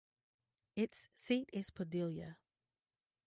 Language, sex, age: English, female, 30-39